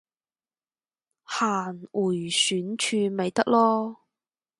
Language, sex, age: Cantonese, female, 19-29